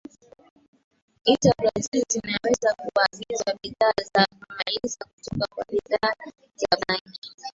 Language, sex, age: Swahili, female, 19-29